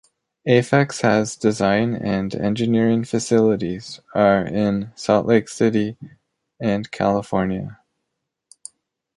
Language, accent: English, United States English